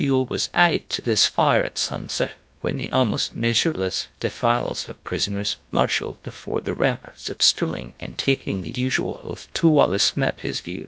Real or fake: fake